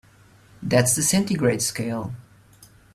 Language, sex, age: English, male, 30-39